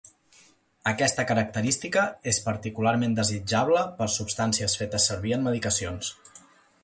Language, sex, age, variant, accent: Catalan, male, 30-39, Central, central